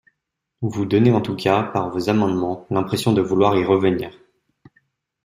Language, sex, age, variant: French, male, 19-29, Français de métropole